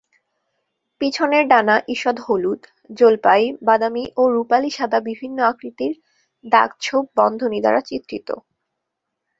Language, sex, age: Bengali, female, 19-29